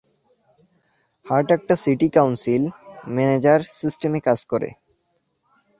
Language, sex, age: Bengali, male, under 19